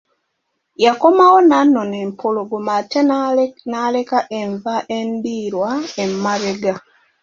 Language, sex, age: Ganda, female, 19-29